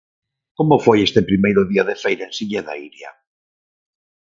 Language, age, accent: Galician, 30-39, Normativo (estándar); Neofalante